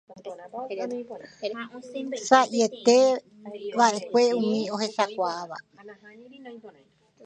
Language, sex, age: Guarani, female, 19-29